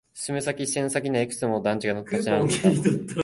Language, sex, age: Japanese, male, under 19